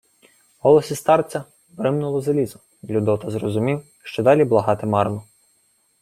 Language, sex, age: Ukrainian, male, 19-29